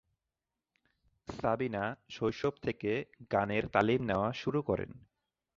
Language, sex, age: Bengali, male, 19-29